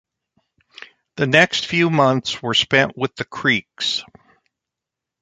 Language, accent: English, United States English